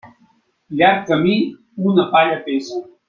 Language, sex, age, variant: Catalan, male, 60-69, Central